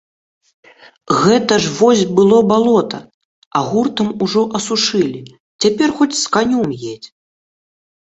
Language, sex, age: Belarusian, male, under 19